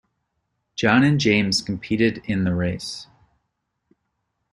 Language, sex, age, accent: English, male, 30-39, United States English